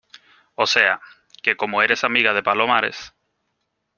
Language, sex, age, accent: Spanish, male, 19-29, España: Islas Canarias